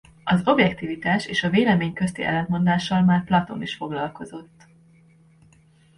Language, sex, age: Hungarian, female, 40-49